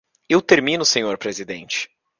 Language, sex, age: Portuguese, male, 19-29